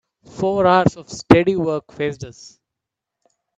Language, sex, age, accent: English, male, 30-39, India and South Asia (India, Pakistan, Sri Lanka)